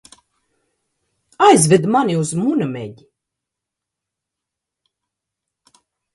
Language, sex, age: Latvian, female, 50-59